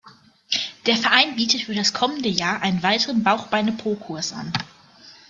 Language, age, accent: German, 19-29, Deutschland Deutsch